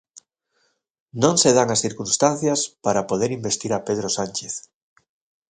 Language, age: Galician, 40-49